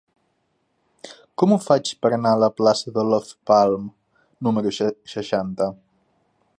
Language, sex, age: Catalan, male, 19-29